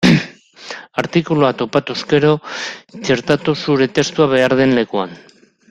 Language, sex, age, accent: Basque, male, 40-49, Mendebalekoa (Araba, Bizkaia, Gipuzkoako mendebaleko herri batzuk)